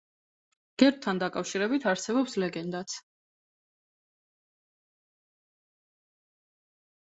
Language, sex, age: Georgian, female, 19-29